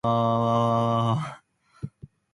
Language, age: Japanese, 19-29